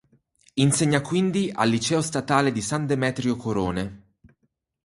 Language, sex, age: Italian, male, 30-39